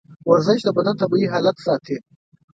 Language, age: Pashto, 19-29